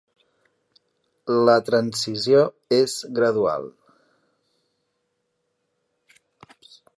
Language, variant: Catalan, Central